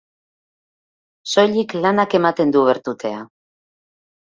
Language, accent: Basque, Mendebalekoa (Araba, Bizkaia, Gipuzkoako mendebaleko herri batzuk)